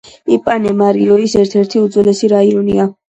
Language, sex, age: Georgian, female, 19-29